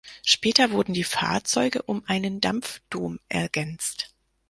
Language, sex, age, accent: German, female, 30-39, Deutschland Deutsch